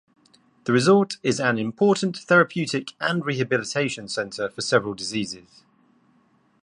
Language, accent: English, England English